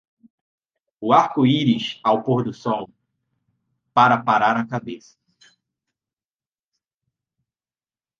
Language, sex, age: Portuguese, male, 19-29